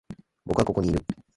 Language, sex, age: Japanese, male, 19-29